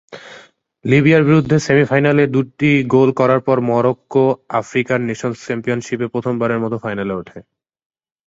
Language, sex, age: Bengali, male, 19-29